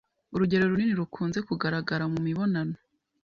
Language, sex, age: Kinyarwanda, female, 19-29